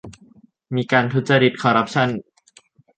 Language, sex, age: Thai, male, under 19